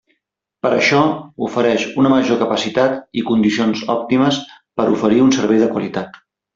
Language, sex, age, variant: Catalan, male, 40-49, Central